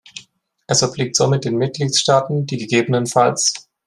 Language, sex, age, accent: German, male, 19-29, Deutschland Deutsch